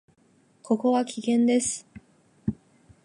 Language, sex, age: Japanese, female, 19-29